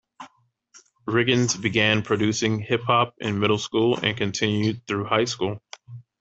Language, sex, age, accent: English, male, 30-39, United States English